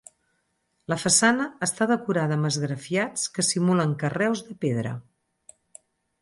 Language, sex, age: Catalan, female, 50-59